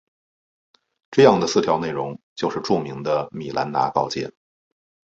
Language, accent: Chinese, 出生地：北京市